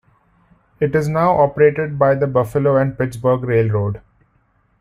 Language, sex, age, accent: English, male, 30-39, India and South Asia (India, Pakistan, Sri Lanka)